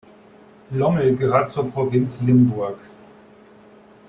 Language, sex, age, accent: German, male, 50-59, Deutschland Deutsch